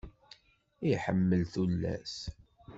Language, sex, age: Kabyle, male, 50-59